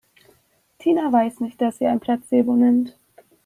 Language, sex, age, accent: German, female, 19-29, Deutschland Deutsch